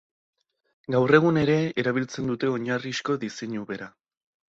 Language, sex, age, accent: Basque, male, 19-29, Mendebalekoa (Araba, Bizkaia, Gipuzkoako mendebaleko herri batzuk)